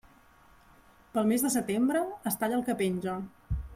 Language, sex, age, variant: Catalan, female, 30-39, Central